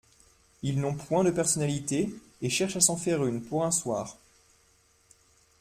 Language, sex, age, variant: French, male, 19-29, Français de métropole